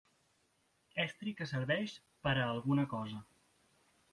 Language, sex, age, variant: Catalan, male, 19-29, Central